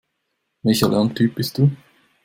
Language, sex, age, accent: German, male, 19-29, Schweizerdeutsch